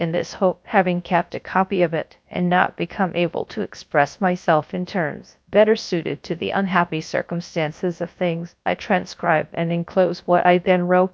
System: TTS, GradTTS